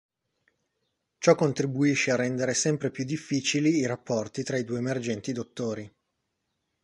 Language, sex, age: Italian, male, 40-49